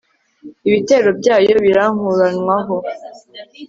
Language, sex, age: Kinyarwanda, female, 19-29